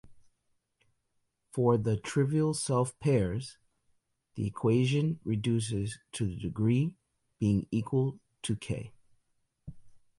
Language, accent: English, United States English